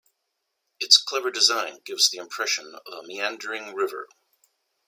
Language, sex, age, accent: English, male, 60-69, United States English